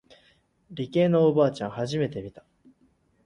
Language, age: Japanese, under 19